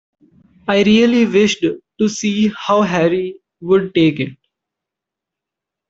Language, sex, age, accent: English, male, under 19, United States English